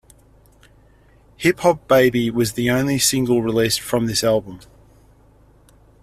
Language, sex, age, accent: English, male, 30-39, Australian English